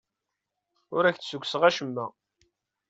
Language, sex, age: Kabyle, male, 30-39